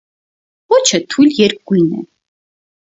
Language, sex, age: Armenian, female, 30-39